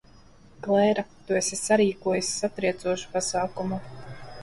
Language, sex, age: Latvian, female, 30-39